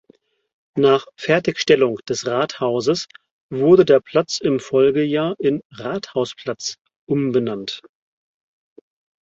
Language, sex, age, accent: German, male, 30-39, Deutschland Deutsch